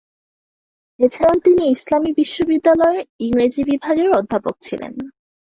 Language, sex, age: Bengali, female, 19-29